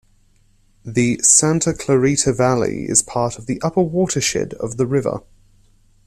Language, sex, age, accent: English, male, 19-29, Australian English